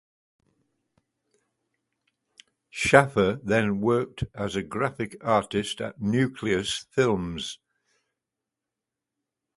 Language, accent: English, England English